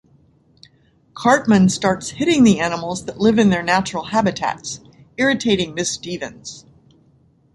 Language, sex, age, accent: English, female, 60-69, United States English